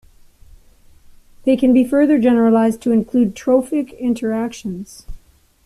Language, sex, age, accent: English, female, 50-59, Canadian English